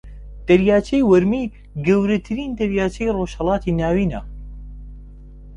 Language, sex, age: Central Kurdish, male, 19-29